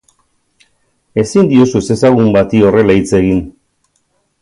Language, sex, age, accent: Basque, male, 60-69, Mendebalekoa (Araba, Bizkaia, Gipuzkoako mendebaleko herri batzuk)